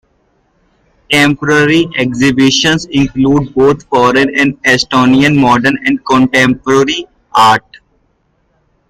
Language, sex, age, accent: English, male, under 19, India and South Asia (India, Pakistan, Sri Lanka)